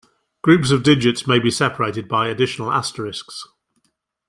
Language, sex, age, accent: English, male, 50-59, England English